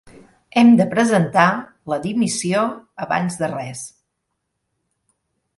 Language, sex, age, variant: Catalan, female, 50-59, Central